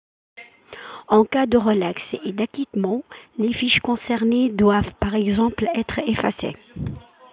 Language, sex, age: French, female, 40-49